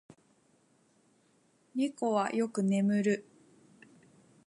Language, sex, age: Japanese, female, 19-29